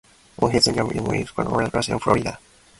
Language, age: English, 19-29